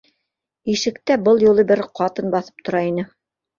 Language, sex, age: Bashkir, female, 60-69